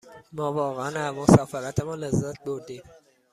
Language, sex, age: Persian, male, 30-39